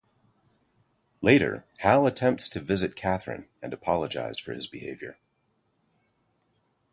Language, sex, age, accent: English, male, 50-59, United States English